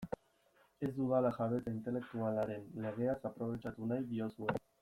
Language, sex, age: Basque, male, 19-29